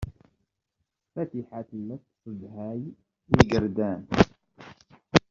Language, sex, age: Kabyle, male, 19-29